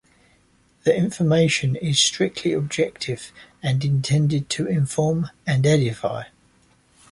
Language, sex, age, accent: English, male, 30-39, England English